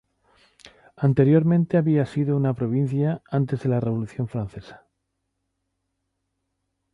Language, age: Spanish, 60-69